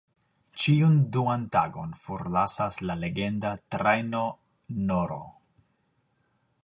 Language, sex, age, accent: Esperanto, male, 19-29, Internacia